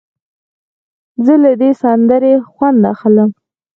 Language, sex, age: Pashto, female, 19-29